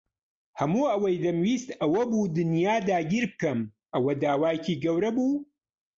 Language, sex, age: Central Kurdish, male, 40-49